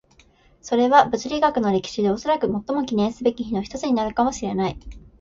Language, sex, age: Japanese, female, 19-29